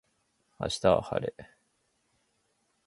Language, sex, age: Japanese, male, 30-39